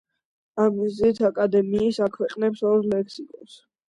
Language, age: Georgian, under 19